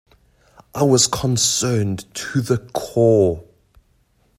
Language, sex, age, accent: English, male, 30-39, Southern African (South Africa, Zimbabwe, Namibia)